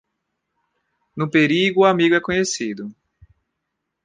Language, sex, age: Portuguese, male, 19-29